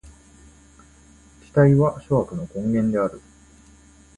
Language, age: Japanese, 30-39